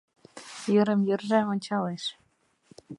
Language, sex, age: Mari, male, 19-29